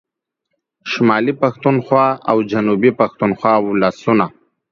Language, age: Pashto, 30-39